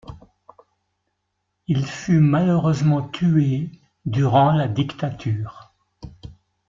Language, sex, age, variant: French, male, 60-69, Français de métropole